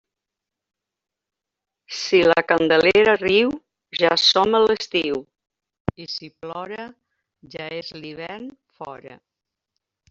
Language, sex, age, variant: Catalan, female, 60-69, Balear